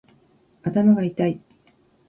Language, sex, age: Japanese, female, 60-69